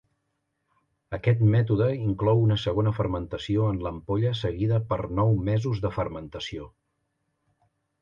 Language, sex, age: Catalan, male, 50-59